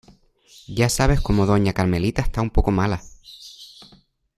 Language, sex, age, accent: Spanish, male, 19-29, España: Islas Canarias